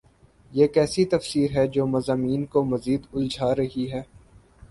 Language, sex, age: Urdu, male, 19-29